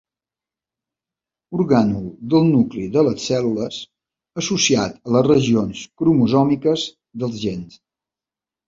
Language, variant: Catalan, Balear